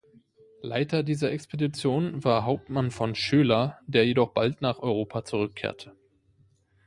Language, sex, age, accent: German, male, 19-29, Deutschland Deutsch